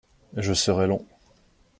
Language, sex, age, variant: French, male, 30-39, Français de métropole